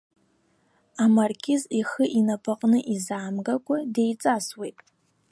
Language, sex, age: Abkhazian, female, 19-29